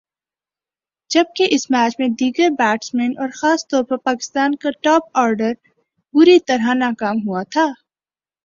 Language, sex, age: Urdu, female, 19-29